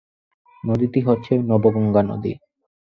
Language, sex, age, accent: Bengali, male, 19-29, প্রমিত বাংলা